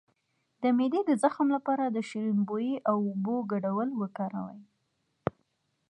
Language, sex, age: Pashto, female, 19-29